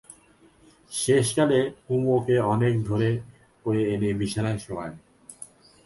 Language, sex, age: Bengali, male, 19-29